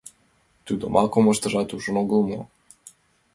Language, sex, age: Mari, male, under 19